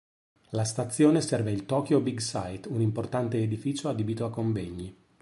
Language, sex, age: Italian, male, 40-49